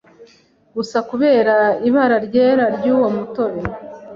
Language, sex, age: Kinyarwanda, male, 19-29